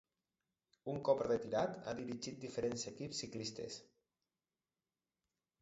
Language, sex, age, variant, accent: Catalan, male, 30-39, Alacantí, valencià